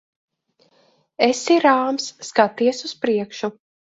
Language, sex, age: Latvian, female, 30-39